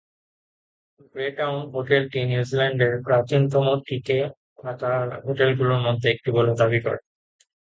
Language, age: Bengali, 19-29